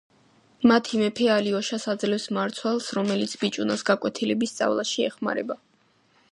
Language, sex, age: Georgian, female, under 19